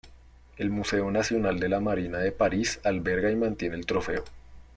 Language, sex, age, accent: Spanish, male, 19-29, Andino-Pacífico: Colombia, Perú, Ecuador, oeste de Bolivia y Venezuela andina